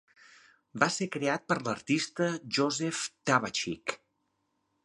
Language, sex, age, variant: Catalan, male, 40-49, Central